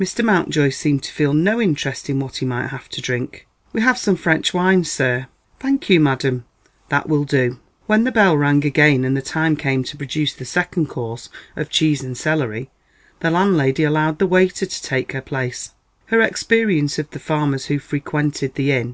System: none